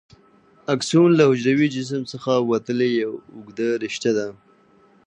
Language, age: Pashto, 30-39